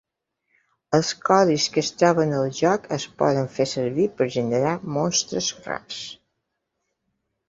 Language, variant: Catalan, Balear